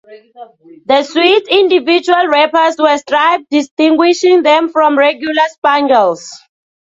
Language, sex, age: English, female, 19-29